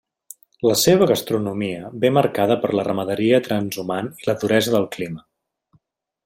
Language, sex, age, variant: Catalan, male, 19-29, Central